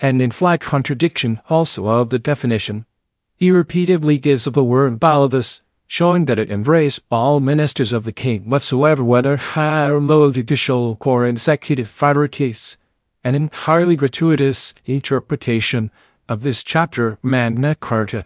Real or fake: fake